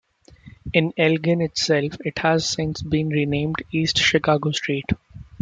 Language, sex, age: English, male, 19-29